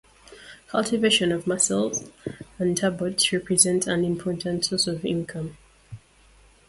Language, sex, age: English, female, 19-29